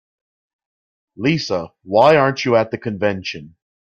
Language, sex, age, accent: English, male, 40-49, Canadian English